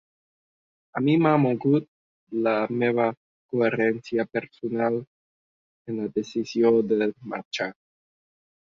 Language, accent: Catalan, aprenent (recent, des d'altres llengües)